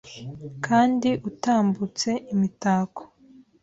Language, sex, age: Kinyarwanda, female, 19-29